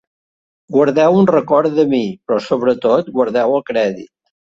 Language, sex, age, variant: Catalan, male, 60-69, Central